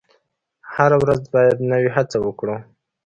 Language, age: Pashto, 19-29